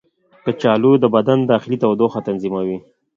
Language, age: Pashto, 30-39